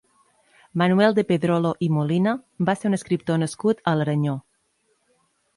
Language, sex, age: Catalan, male, 40-49